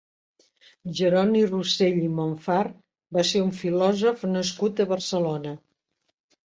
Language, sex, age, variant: Catalan, female, 70-79, Central